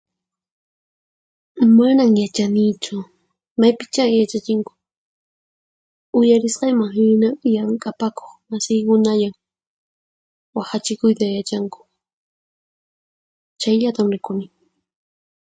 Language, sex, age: Puno Quechua, female, 19-29